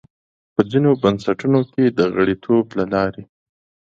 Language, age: Pashto, 30-39